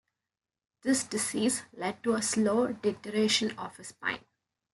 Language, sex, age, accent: English, female, 19-29, Hong Kong English